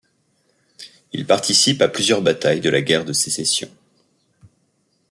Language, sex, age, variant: French, male, 40-49, Français de métropole